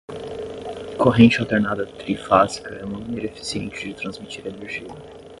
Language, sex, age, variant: Portuguese, male, 19-29, Portuguese (Brasil)